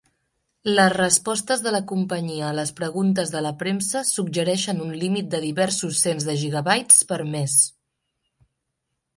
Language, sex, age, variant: Catalan, female, 19-29, Central